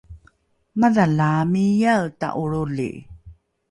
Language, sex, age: Rukai, female, 40-49